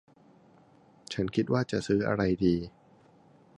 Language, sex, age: Thai, male, 30-39